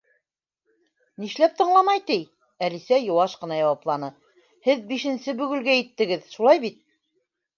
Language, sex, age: Bashkir, female, 60-69